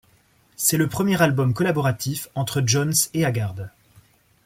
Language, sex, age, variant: French, male, 19-29, Français de métropole